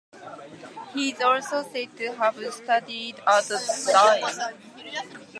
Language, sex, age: English, female, 19-29